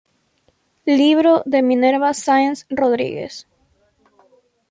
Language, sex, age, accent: Spanish, female, under 19, Andino-Pacífico: Colombia, Perú, Ecuador, oeste de Bolivia y Venezuela andina